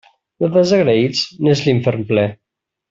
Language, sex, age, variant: Catalan, male, 30-39, Central